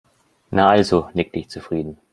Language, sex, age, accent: German, male, 30-39, Deutschland Deutsch